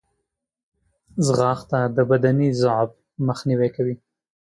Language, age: Pashto, 19-29